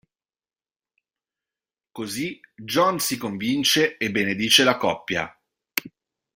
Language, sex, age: Italian, male, 30-39